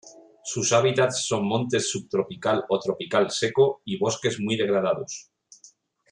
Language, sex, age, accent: Spanish, male, 40-49, España: Norte peninsular (Asturias, Castilla y León, Cantabria, País Vasco, Navarra, Aragón, La Rioja, Guadalajara, Cuenca)